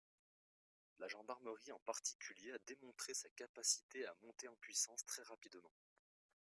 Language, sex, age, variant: French, male, 30-39, Français de métropole